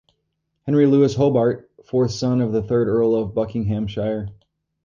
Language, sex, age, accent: English, male, 30-39, United States English